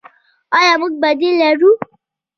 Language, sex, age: Pashto, female, under 19